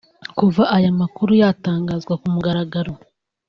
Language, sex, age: Kinyarwanda, female, 19-29